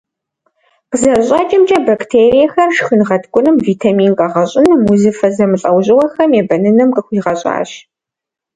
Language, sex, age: Kabardian, female, 19-29